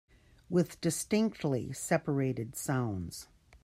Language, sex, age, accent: English, female, 60-69, United States English